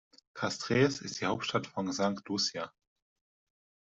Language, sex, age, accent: German, male, 30-39, Deutschland Deutsch